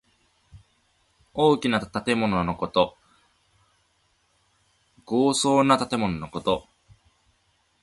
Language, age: Japanese, 19-29